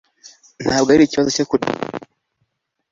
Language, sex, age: Kinyarwanda, male, 40-49